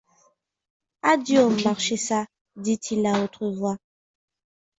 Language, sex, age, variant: French, female, 19-29, Français de métropole